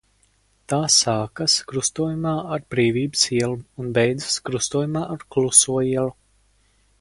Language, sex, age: Latvian, male, under 19